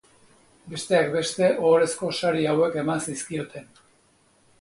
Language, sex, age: Basque, male, 60-69